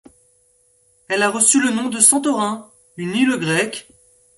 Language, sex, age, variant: French, female, 19-29, Français de métropole